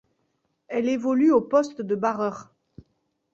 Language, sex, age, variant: French, female, 40-49, Français de métropole